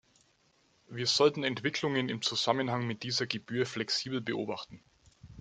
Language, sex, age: German, male, 30-39